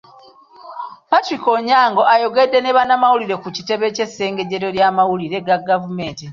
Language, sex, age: Ganda, female, 30-39